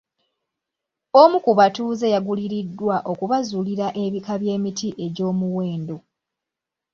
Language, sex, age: Ganda, female, 19-29